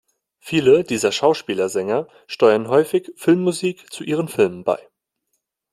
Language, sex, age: German, male, 19-29